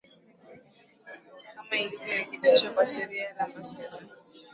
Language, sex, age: Swahili, female, 19-29